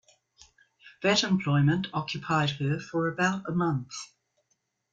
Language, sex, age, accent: English, female, 60-69, New Zealand English